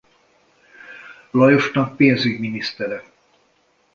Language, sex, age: Hungarian, male, 60-69